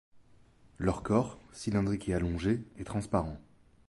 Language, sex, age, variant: French, male, 30-39, Français de métropole